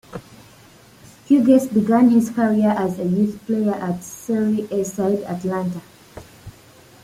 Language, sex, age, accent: English, female, 19-29, United States English